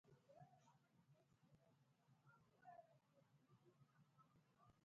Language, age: English, 19-29